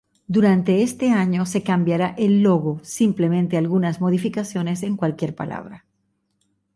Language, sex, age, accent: Spanish, female, 60-69, Caribe: Cuba, Venezuela, Puerto Rico, República Dominicana, Panamá, Colombia caribeña, México caribeño, Costa del golfo de México